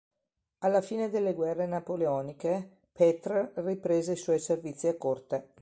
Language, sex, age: Italian, female, 60-69